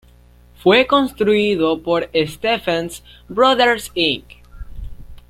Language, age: Spanish, under 19